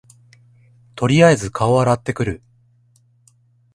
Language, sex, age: Japanese, male, 50-59